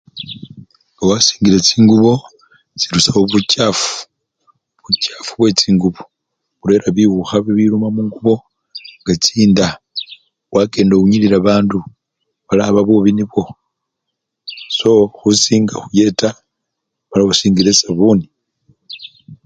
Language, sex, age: Luyia, male, 60-69